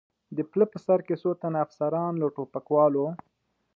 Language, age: Pashto, 19-29